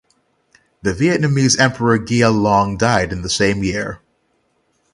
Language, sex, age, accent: English, male, 30-39, United States English; England English